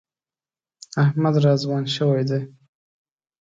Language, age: Pashto, 19-29